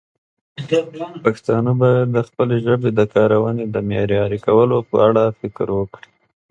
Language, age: Pashto, 30-39